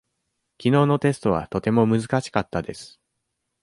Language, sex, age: Japanese, male, 19-29